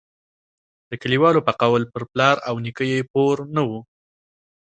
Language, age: Pashto, 19-29